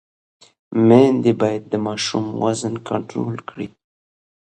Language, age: Pashto, 19-29